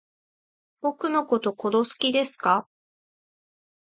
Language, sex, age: Japanese, female, 40-49